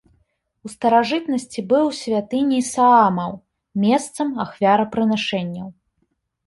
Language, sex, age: Belarusian, female, 30-39